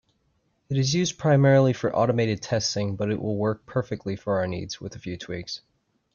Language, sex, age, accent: English, male, 19-29, United States English